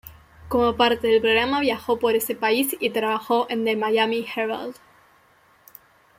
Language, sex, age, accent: Spanish, female, 19-29, Rioplatense: Argentina, Uruguay, este de Bolivia, Paraguay